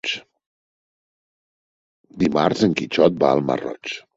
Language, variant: Catalan, Central